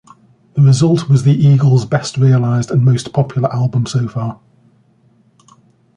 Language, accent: English, England English